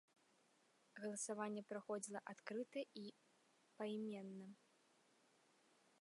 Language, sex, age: Belarusian, female, 19-29